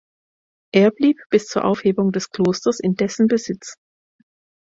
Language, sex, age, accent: German, female, 50-59, Deutschland Deutsch